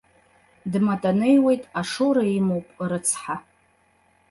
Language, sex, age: Abkhazian, female, 30-39